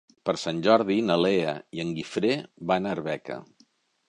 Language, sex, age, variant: Catalan, male, 60-69, Central